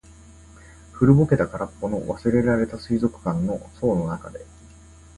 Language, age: Japanese, 30-39